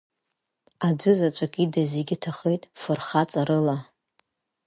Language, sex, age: Abkhazian, female, 30-39